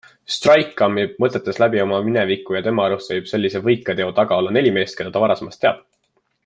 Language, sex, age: Estonian, male, 19-29